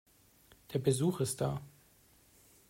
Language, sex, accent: German, male, Deutschland Deutsch